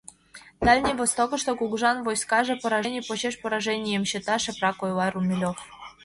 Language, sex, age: Mari, female, 19-29